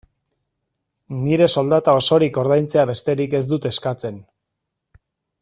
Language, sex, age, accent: Basque, male, 40-49, Erdialdekoa edo Nafarra (Gipuzkoa, Nafarroa)